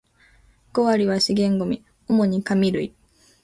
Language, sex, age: Japanese, female, under 19